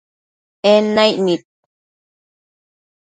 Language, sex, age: Matsés, female, 30-39